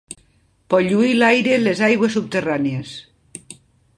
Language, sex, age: Catalan, female, 60-69